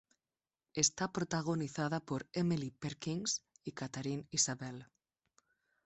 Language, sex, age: Spanish, female, 30-39